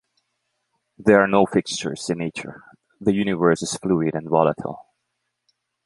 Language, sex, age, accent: English, male, 30-39, Filipino